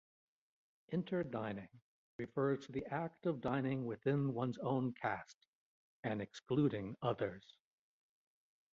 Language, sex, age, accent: English, male, 50-59, United States English